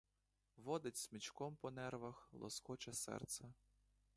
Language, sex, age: Ukrainian, male, 19-29